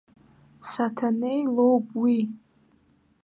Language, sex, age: Abkhazian, female, under 19